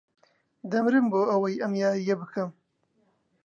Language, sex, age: Central Kurdish, male, 19-29